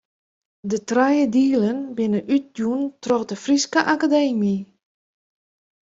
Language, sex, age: Western Frisian, female, 40-49